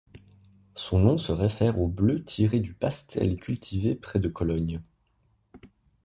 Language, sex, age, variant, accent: French, male, 19-29, Français d'Europe, Français de Suisse